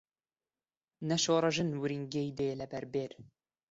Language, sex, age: Central Kurdish, male, 19-29